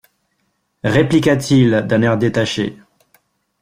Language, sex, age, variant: French, male, 40-49, Français de métropole